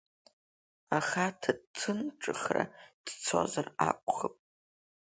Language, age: Abkhazian, under 19